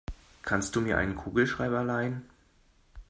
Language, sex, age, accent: German, male, 40-49, Deutschland Deutsch